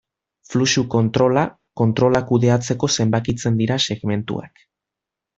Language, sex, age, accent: Basque, male, 30-39, Mendebalekoa (Araba, Bizkaia, Gipuzkoako mendebaleko herri batzuk)